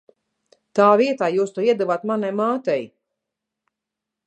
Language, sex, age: Latvian, female, 40-49